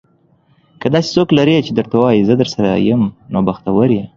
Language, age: Pashto, under 19